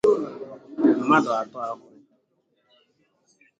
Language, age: Igbo, under 19